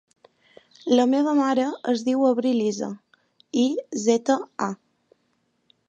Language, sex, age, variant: Catalan, female, 19-29, Balear